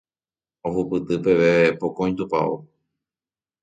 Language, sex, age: Guarani, male, 30-39